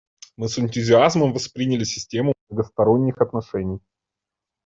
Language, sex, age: Russian, male, 30-39